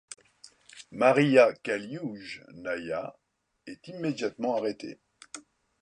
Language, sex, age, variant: French, male, 60-69, Français de métropole